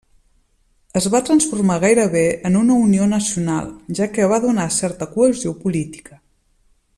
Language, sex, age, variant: Catalan, female, 40-49, Central